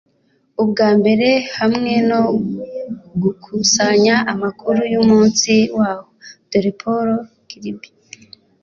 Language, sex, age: Kinyarwanda, female, under 19